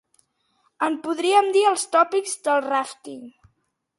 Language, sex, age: Catalan, female, under 19